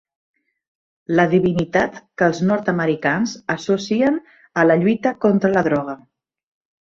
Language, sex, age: Catalan, female, 40-49